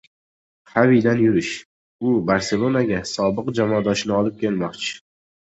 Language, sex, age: Uzbek, male, 19-29